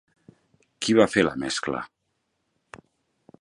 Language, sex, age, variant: Catalan, male, 40-49, Central